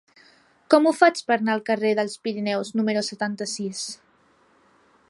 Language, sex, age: Catalan, female, 19-29